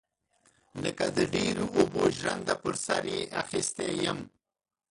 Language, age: Pashto, 40-49